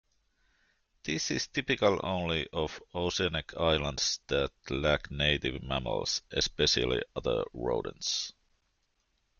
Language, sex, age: English, male, 40-49